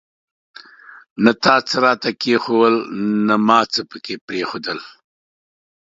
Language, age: Pashto, 50-59